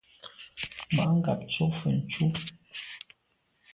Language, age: Medumba, 30-39